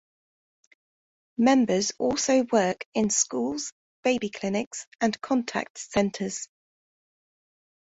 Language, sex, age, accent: English, female, 30-39, England English